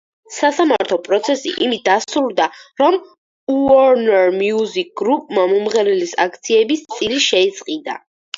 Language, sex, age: Georgian, female, under 19